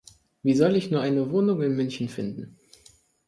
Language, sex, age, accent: German, male, 19-29, Deutschland Deutsch